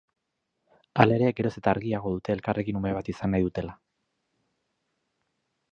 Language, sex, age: Basque, male, 30-39